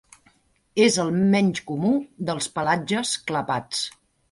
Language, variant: Catalan, Central